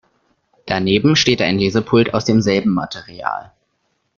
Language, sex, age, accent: German, male, under 19, Deutschland Deutsch